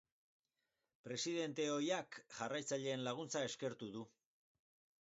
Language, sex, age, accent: Basque, male, 60-69, Mendebalekoa (Araba, Bizkaia, Gipuzkoako mendebaleko herri batzuk)